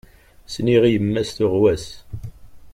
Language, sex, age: Kabyle, male, 40-49